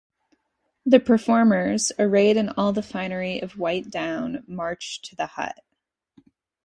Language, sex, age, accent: English, female, 19-29, United States English